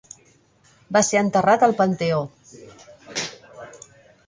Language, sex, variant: Catalan, female, Central